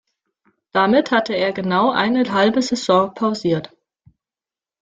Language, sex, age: German, female, 19-29